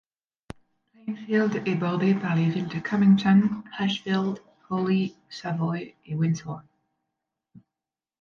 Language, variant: French, Français de métropole